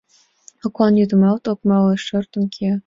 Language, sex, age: Mari, female, under 19